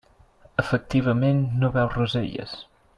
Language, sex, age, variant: Catalan, male, 19-29, Central